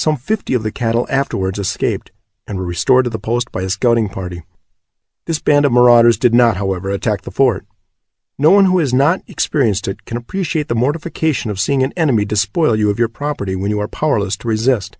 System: none